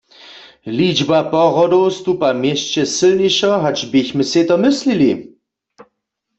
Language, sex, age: Upper Sorbian, male, 40-49